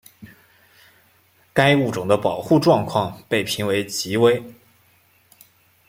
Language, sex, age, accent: Chinese, male, 19-29, 出生地：湖北省